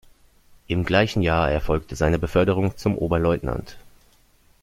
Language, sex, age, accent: German, male, 30-39, Deutschland Deutsch